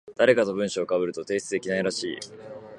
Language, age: Japanese, 19-29